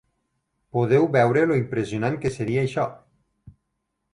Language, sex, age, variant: Catalan, male, 30-39, Nord-Occidental